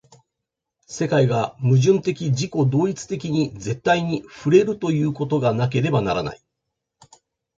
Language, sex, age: Japanese, male, 50-59